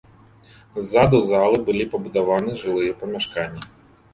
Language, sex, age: Belarusian, male, 40-49